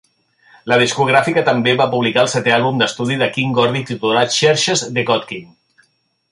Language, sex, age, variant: Catalan, male, 40-49, Central